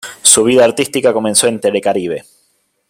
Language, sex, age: Spanish, male, 40-49